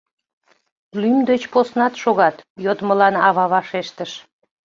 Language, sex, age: Mari, female, 40-49